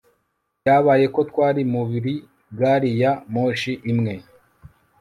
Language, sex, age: Kinyarwanda, male, 19-29